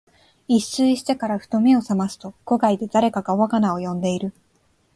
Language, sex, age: Japanese, female, 19-29